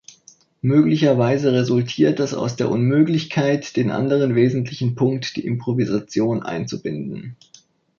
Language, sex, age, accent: German, male, 19-29, Deutschland Deutsch